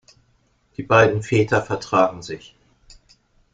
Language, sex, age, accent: German, male, 60-69, Deutschland Deutsch